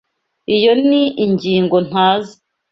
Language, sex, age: Kinyarwanda, female, 19-29